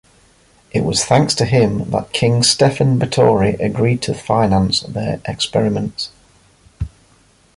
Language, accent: English, England English